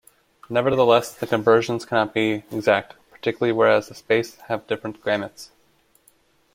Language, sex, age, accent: English, male, 30-39, United States English